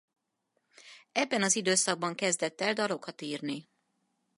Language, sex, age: Hungarian, female, 50-59